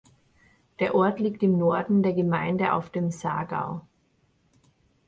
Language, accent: German, Österreichisches Deutsch